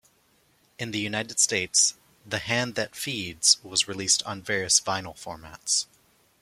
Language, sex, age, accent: English, male, 30-39, Canadian English